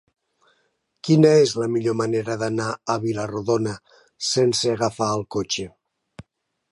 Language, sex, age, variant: Catalan, male, 60-69, Nord-Occidental